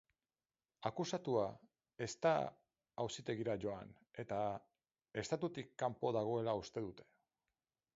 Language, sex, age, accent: Basque, male, 40-49, Mendebalekoa (Araba, Bizkaia, Gipuzkoako mendebaleko herri batzuk)